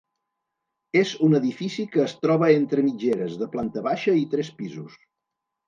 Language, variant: Catalan, Septentrional